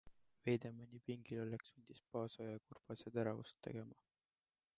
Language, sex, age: Estonian, male, 19-29